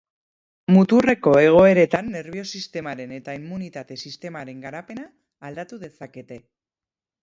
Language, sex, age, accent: Basque, female, 30-39, Erdialdekoa edo Nafarra (Gipuzkoa, Nafarroa)